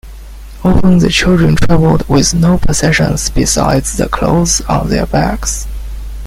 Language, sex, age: English, male, 19-29